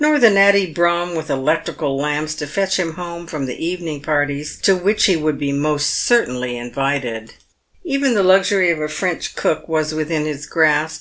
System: none